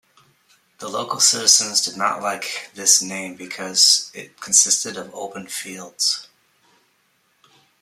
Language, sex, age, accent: English, male, 40-49, United States English